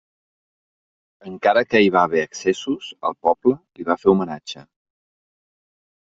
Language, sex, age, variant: Catalan, male, 40-49, Central